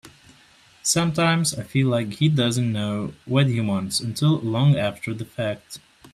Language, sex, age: English, male, 19-29